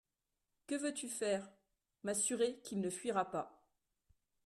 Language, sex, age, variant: French, female, 40-49, Français de métropole